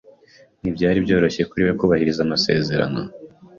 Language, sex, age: Kinyarwanda, male, 19-29